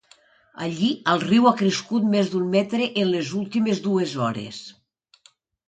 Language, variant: Catalan, Nord-Occidental